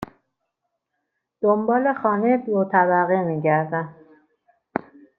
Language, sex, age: Persian, female, 50-59